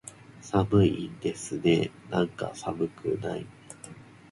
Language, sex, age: Japanese, male, 19-29